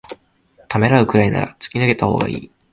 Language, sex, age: Japanese, male, 19-29